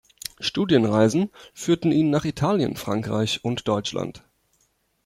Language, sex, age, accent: German, male, 19-29, Deutschland Deutsch